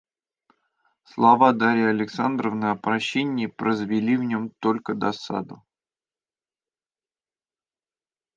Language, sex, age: Russian, male, 30-39